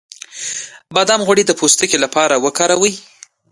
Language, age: Pashto, 19-29